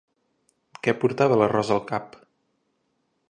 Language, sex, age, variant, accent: Catalan, male, 19-29, Central, central